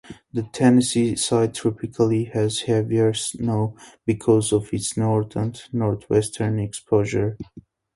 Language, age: English, 19-29